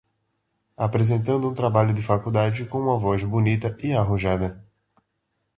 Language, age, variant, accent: Portuguese, 19-29, Portuguese (Brasil), Nordestino